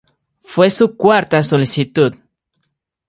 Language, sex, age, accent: Spanish, male, 19-29, México